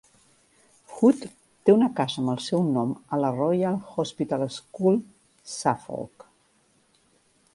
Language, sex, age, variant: Catalan, female, 40-49, Central